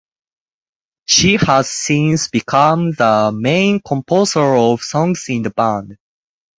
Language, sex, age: English, male, 19-29